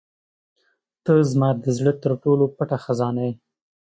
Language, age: Pashto, 19-29